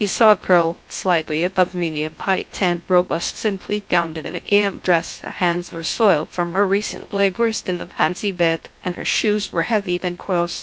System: TTS, GlowTTS